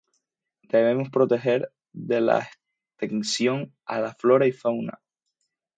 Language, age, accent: Spanish, 19-29, España: Islas Canarias